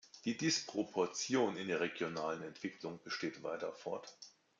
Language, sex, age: German, male, 50-59